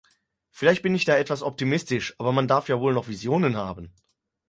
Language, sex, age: German, male, 30-39